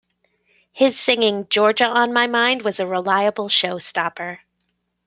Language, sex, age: English, female, 30-39